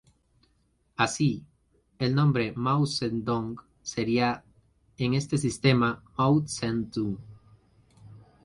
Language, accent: Spanish, Andino-Pacífico: Colombia, Perú, Ecuador, oeste de Bolivia y Venezuela andina